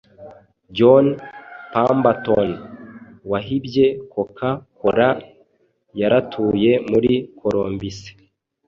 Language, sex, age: Kinyarwanda, male, 40-49